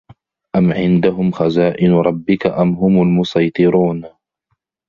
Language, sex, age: Arabic, male, 30-39